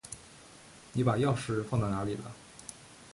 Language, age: Chinese, 30-39